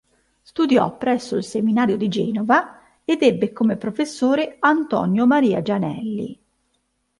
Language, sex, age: Italian, female, 30-39